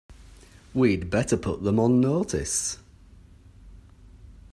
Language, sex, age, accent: English, male, 40-49, England English